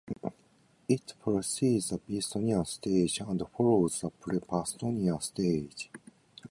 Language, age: English, 50-59